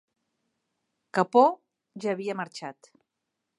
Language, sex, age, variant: Catalan, female, 50-59, Central